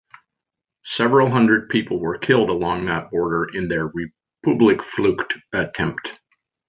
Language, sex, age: English, male, 50-59